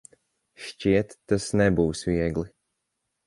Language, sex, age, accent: Latvian, male, 19-29, Riga